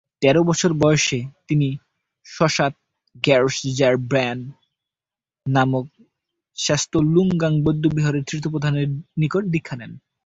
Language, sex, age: Bengali, male, 19-29